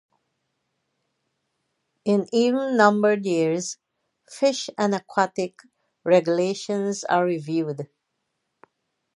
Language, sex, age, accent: English, female, 50-59, England English